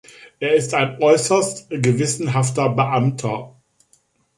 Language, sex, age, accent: German, male, 50-59, Deutschland Deutsch